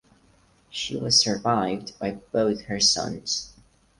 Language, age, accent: English, under 19, United States English